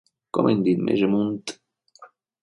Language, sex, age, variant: Catalan, male, 50-59, Balear